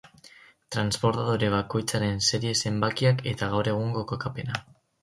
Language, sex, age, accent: Basque, male, under 19, Mendebalekoa (Araba, Bizkaia, Gipuzkoako mendebaleko herri batzuk)